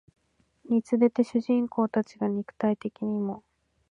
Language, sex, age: Japanese, female, 19-29